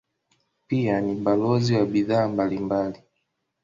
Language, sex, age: Swahili, male, 19-29